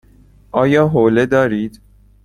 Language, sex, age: Persian, male, 19-29